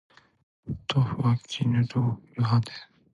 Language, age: Japanese, 19-29